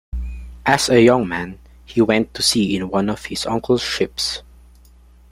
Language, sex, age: English, male, 19-29